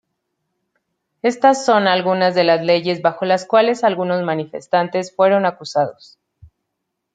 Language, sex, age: Spanish, female, 30-39